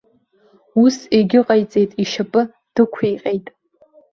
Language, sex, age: Abkhazian, female, 19-29